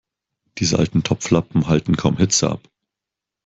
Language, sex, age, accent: German, male, 19-29, Deutschland Deutsch